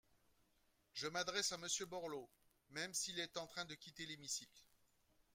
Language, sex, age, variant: French, male, 50-59, Français de métropole